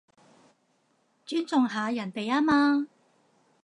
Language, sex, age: Cantonese, female, 40-49